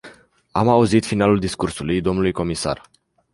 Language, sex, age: Romanian, male, 19-29